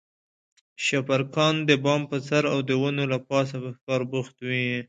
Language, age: Pashto, 30-39